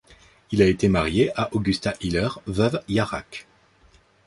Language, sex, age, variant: French, male, 19-29, Français de métropole